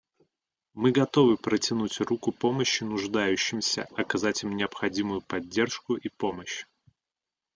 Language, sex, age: Russian, male, 30-39